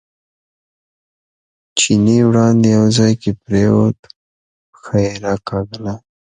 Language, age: Pashto, 19-29